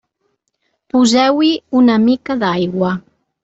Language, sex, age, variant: Catalan, female, 40-49, Central